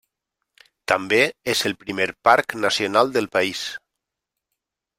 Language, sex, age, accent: Catalan, male, 40-49, valencià